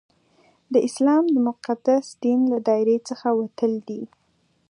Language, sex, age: Pashto, female, 19-29